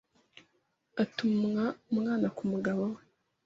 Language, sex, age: Kinyarwanda, female, 30-39